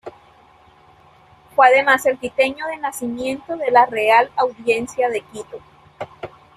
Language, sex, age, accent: Spanish, female, 19-29, Caribe: Cuba, Venezuela, Puerto Rico, República Dominicana, Panamá, Colombia caribeña, México caribeño, Costa del golfo de México